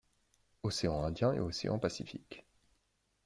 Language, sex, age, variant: French, male, 30-39, Français de métropole